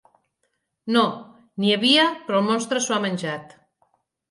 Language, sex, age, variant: Catalan, female, 50-59, Central